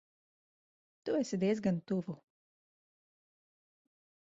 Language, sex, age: Latvian, female, 19-29